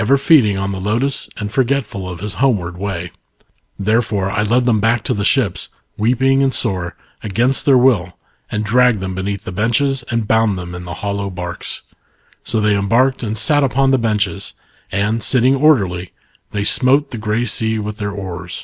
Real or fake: real